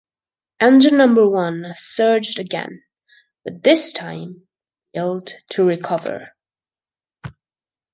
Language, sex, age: English, female, under 19